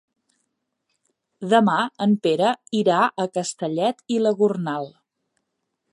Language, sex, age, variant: Catalan, female, 40-49, Central